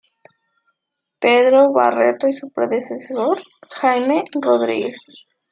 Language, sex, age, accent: Spanish, female, 19-29, México